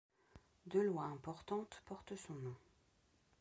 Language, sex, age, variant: French, female, 50-59, Français de métropole